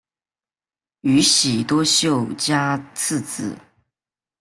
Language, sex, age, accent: Chinese, male, under 19, 出生地：湖南省